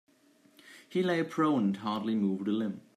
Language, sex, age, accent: English, male, 19-29, United States English